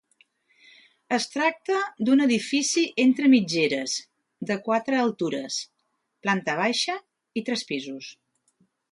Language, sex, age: Catalan, female, 60-69